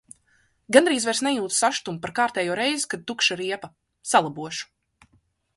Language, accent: Latvian, Riga